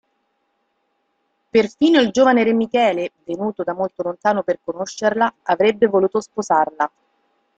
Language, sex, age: Italian, female, 30-39